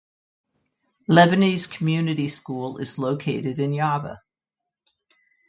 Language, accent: English, United States English